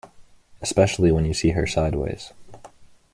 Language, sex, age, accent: English, male, 19-29, United States English